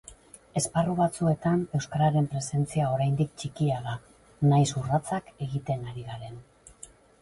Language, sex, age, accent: Basque, female, 50-59, Mendebalekoa (Araba, Bizkaia, Gipuzkoako mendebaleko herri batzuk)